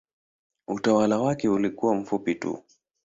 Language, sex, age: Swahili, male, 19-29